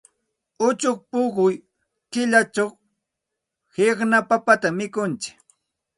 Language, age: Santa Ana de Tusi Pasco Quechua, 40-49